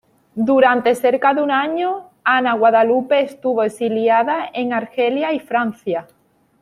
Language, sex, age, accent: Spanish, female, 19-29, España: Sur peninsular (Andalucia, Extremadura, Murcia)